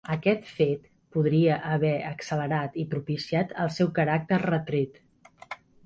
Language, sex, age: Catalan, female, 40-49